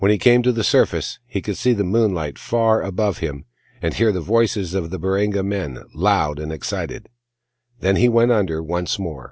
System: none